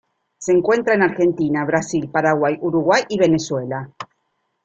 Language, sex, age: Spanish, female, 50-59